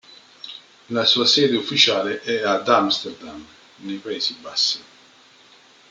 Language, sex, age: Italian, male, 40-49